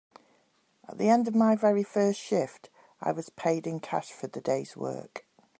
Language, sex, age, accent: English, female, 50-59, England English